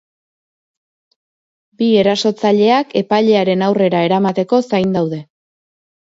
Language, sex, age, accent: Basque, female, 30-39, Erdialdekoa edo Nafarra (Gipuzkoa, Nafarroa)